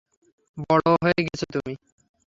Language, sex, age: Bengali, male, under 19